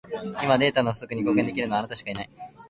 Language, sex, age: Japanese, male, 19-29